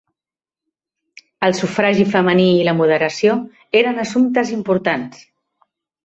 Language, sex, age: Catalan, female, 50-59